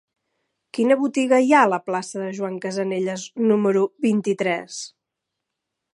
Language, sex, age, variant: Catalan, female, 50-59, Central